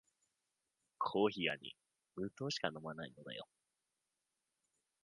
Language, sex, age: Japanese, male, 19-29